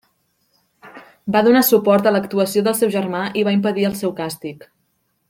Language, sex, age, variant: Catalan, female, 19-29, Central